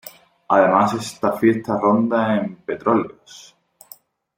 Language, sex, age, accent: Spanish, male, 30-39, España: Sur peninsular (Andalucia, Extremadura, Murcia)